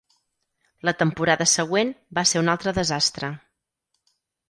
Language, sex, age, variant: Catalan, female, 50-59, Central